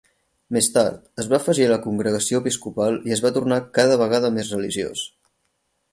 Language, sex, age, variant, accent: Catalan, male, 19-29, Central, Barceloní